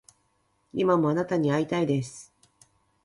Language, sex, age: Japanese, female, 40-49